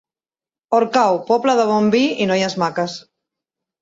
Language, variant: Catalan, Central